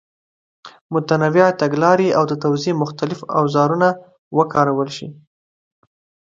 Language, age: Pashto, 19-29